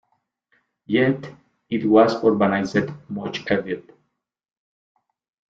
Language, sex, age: English, male, 40-49